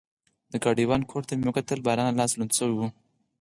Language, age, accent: Pashto, 19-29, کندهاری لهجه